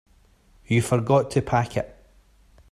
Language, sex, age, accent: English, male, 30-39, Scottish English